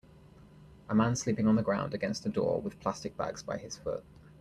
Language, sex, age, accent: English, male, 19-29, England English